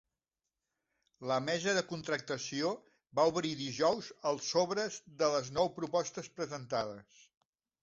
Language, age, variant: Catalan, 50-59, Central